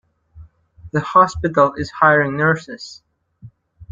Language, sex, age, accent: English, male, 19-29, United States English